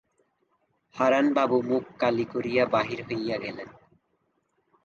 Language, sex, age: Bengali, male, 19-29